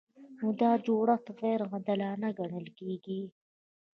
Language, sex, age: Pashto, female, 19-29